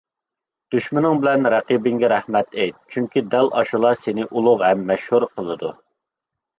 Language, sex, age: Uyghur, male, 19-29